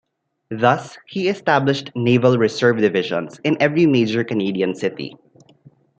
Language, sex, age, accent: English, male, 19-29, Filipino